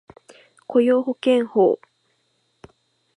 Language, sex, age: Japanese, female, 19-29